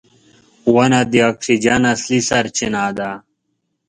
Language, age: Pashto, 30-39